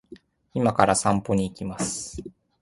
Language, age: Japanese, 19-29